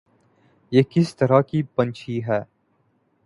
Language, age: Urdu, 19-29